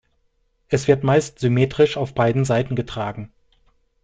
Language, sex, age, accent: German, male, 30-39, Deutschland Deutsch